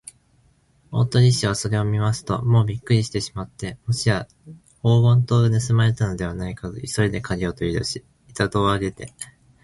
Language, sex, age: Japanese, male, 19-29